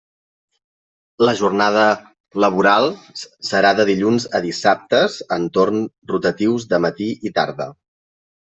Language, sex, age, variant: Catalan, male, 30-39, Central